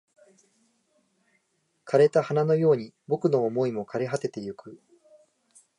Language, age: Japanese, 30-39